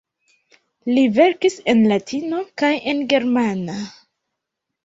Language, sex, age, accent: Esperanto, female, 19-29, Internacia